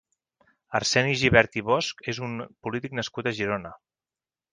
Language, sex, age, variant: Catalan, male, 40-49, Central